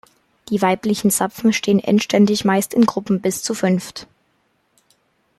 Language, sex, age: German, male, under 19